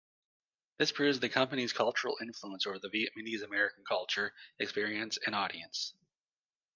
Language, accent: English, United States English